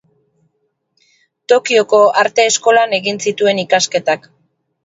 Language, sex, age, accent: Basque, female, 40-49, Erdialdekoa edo Nafarra (Gipuzkoa, Nafarroa)